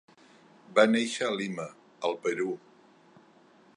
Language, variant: Catalan, Central